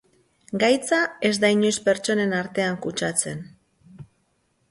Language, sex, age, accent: Basque, female, 30-39, Mendebalekoa (Araba, Bizkaia, Gipuzkoako mendebaleko herri batzuk)